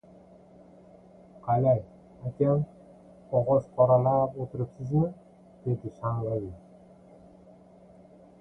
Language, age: Uzbek, 40-49